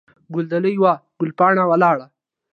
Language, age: Pashto, 19-29